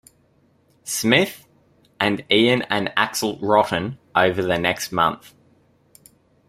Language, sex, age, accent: English, male, 19-29, Australian English